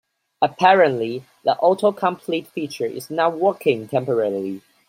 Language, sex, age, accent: English, male, 19-29, United States English